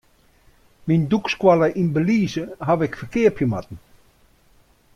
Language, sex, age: Western Frisian, male, 60-69